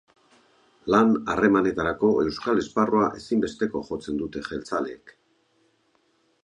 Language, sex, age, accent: Basque, male, 60-69, Mendebalekoa (Araba, Bizkaia, Gipuzkoako mendebaleko herri batzuk)